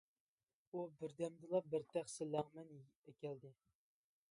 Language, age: Uyghur, 19-29